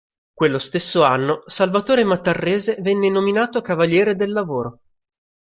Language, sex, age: Italian, male, 30-39